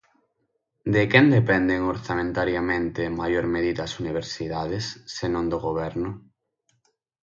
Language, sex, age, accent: Galician, male, 19-29, Central (gheada); Oriental (común en zona oriental); Normativo (estándar)